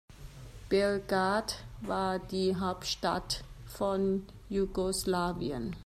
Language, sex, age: German, female, 40-49